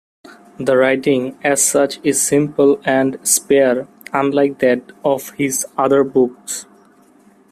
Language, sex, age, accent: English, male, 19-29, India and South Asia (India, Pakistan, Sri Lanka)